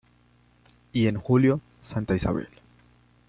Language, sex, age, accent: Spanish, male, 19-29, Andino-Pacífico: Colombia, Perú, Ecuador, oeste de Bolivia y Venezuela andina